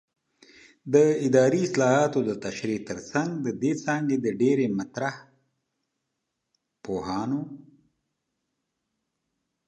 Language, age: Pashto, 50-59